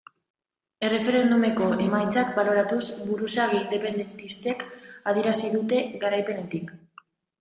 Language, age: Basque, 19-29